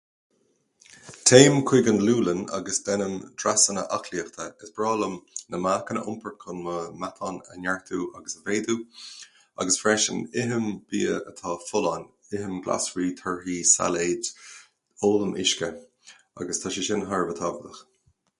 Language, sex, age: Irish, male, 40-49